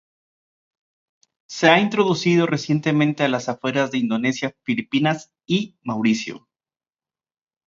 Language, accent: Spanish, México